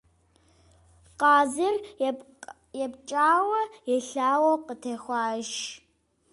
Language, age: Kabardian, under 19